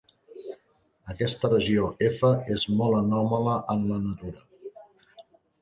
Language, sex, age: Catalan, male, 50-59